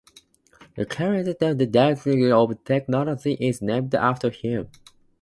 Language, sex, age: English, male, 19-29